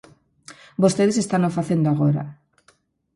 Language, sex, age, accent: Galician, female, 40-49, Normativo (estándar)